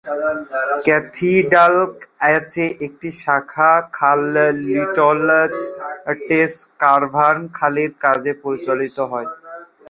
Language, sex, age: Bengali, male, 19-29